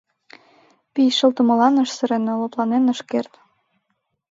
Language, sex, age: Mari, female, under 19